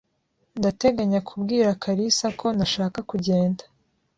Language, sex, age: Kinyarwanda, female, 19-29